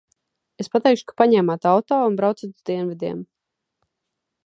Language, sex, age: Latvian, female, 19-29